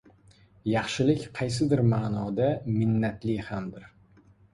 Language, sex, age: Uzbek, male, 19-29